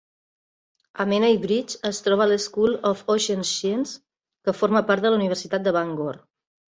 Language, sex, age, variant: Catalan, female, 50-59, Central